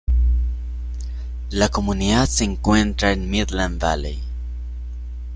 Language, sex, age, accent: Spanish, male, 19-29, Andino-Pacífico: Colombia, Perú, Ecuador, oeste de Bolivia y Venezuela andina